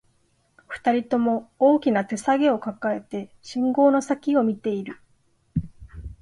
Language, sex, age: Japanese, female, 30-39